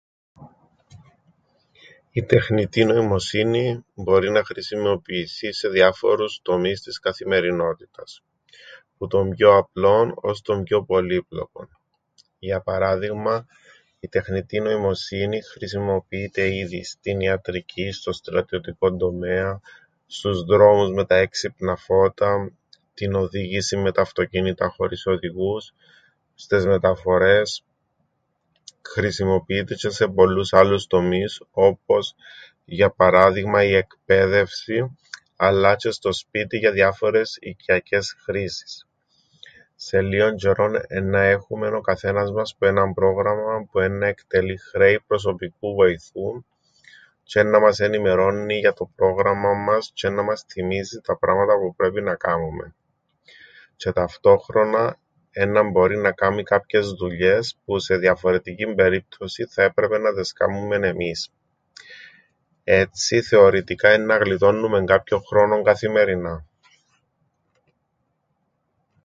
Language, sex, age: Greek, male, 40-49